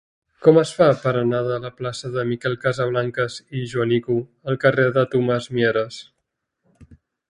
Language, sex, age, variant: Catalan, male, 30-39, Central